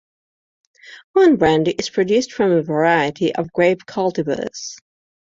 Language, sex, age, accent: English, female, 40-49, England English